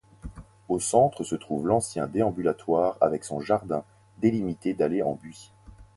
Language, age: French, 30-39